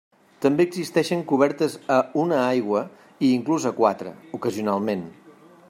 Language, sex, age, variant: Catalan, male, 50-59, Central